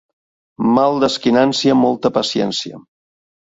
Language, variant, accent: Catalan, Central, central